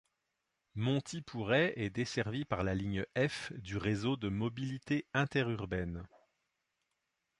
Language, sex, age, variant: French, male, 40-49, Français de métropole